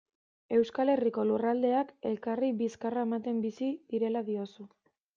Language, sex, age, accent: Basque, female, 19-29, Mendebalekoa (Araba, Bizkaia, Gipuzkoako mendebaleko herri batzuk)